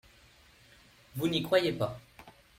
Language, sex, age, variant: French, male, 19-29, Français de métropole